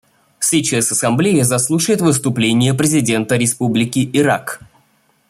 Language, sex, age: Russian, male, under 19